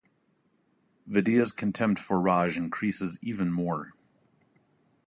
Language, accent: English, United States English